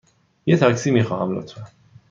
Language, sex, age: Persian, male, 30-39